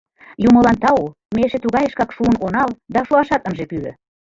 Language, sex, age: Mari, female, 40-49